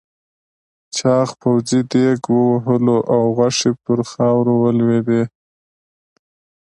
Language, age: Pashto, 30-39